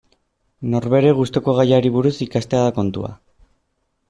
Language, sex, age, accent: Basque, male, 19-29, Erdialdekoa edo Nafarra (Gipuzkoa, Nafarroa)